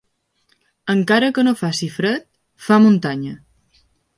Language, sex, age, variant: Catalan, female, 19-29, Balear